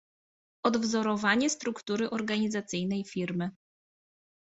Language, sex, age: Polish, female, 30-39